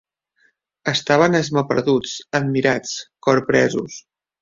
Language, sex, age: Catalan, male, 30-39